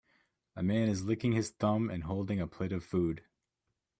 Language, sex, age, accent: English, male, 19-29, United States English